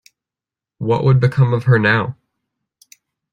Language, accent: English, United States English